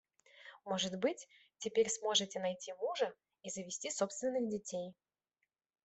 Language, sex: Russian, female